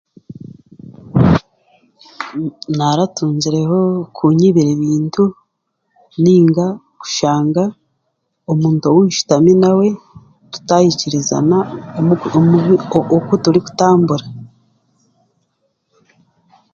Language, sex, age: Chiga, female, 40-49